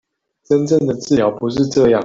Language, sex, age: Chinese, male, 19-29